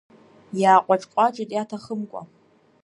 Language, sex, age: Abkhazian, female, under 19